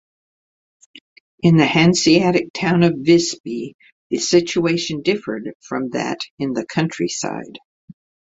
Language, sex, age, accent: English, female, 60-69, United States English